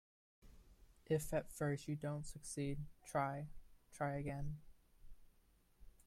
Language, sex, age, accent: English, male, under 19, United States English